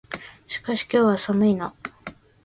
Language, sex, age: Japanese, female, 19-29